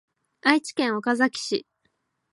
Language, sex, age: Japanese, female, under 19